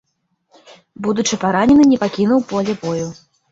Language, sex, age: Belarusian, female, 19-29